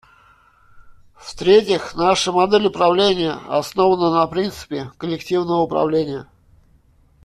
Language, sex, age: Russian, male, 40-49